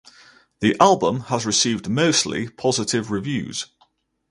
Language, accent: English, England English